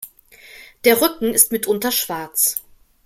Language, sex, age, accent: German, female, 50-59, Deutschland Deutsch